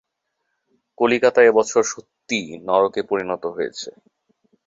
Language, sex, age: Bengali, male, 19-29